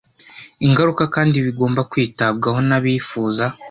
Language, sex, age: Kinyarwanda, male, under 19